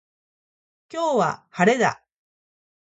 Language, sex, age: Japanese, female, 40-49